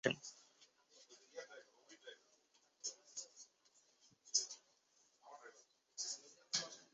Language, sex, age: Bengali, male, 19-29